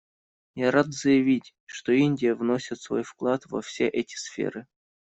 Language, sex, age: Russian, male, 19-29